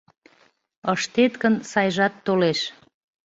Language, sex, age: Mari, female, 40-49